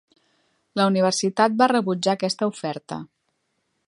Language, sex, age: Catalan, female, 40-49